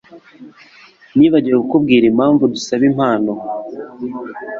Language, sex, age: Kinyarwanda, male, under 19